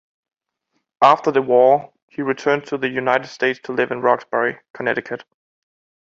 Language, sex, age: English, male, 19-29